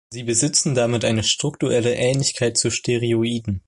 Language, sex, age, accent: German, male, under 19, Deutschland Deutsch